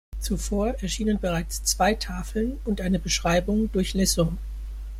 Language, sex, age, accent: German, male, 19-29, Deutschland Deutsch